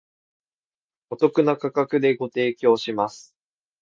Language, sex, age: Japanese, male, under 19